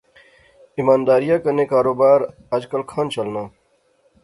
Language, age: Pahari-Potwari, 40-49